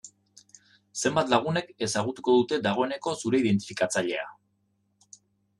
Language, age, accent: Basque, 40-49, Erdialdekoa edo Nafarra (Gipuzkoa, Nafarroa)